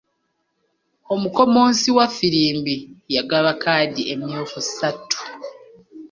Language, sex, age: Ganda, female, 30-39